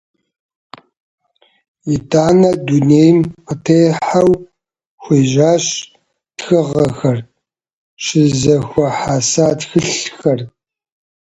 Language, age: Kabardian, 40-49